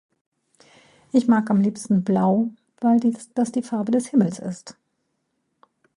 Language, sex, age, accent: German, female, 50-59, Deutschland Deutsch